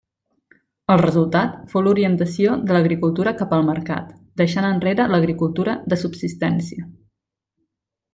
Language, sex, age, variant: Catalan, female, 19-29, Central